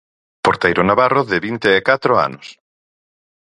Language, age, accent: Galician, 40-49, Atlántico (seseo e gheada)